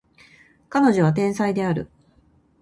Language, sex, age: Japanese, female, 50-59